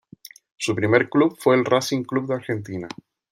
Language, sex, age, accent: Spanish, male, 30-39, España: Islas Canarias